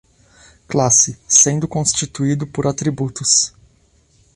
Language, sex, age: Portuguese, male, 30-39